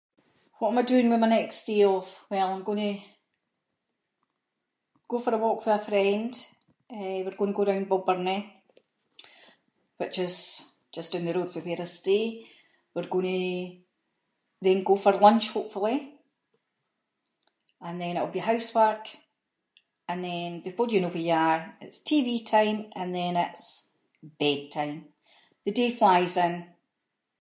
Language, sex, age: Scots, female, 50-59